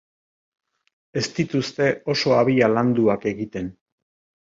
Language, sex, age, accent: Basque, male, 60-69, Erdialdekoa edo Nafarra (Gipuzkoa, Nafarroa)